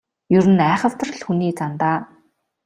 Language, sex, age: Mongolian, female, 19-29